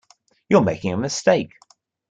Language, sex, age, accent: English, male, 60-69, England English